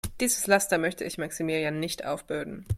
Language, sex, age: German, female, 30-39